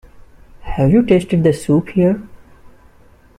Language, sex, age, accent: English, male, 19-29, India and South Asia (India, Pakistan, Sri Lanka)